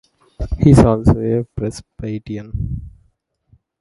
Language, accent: English, United States English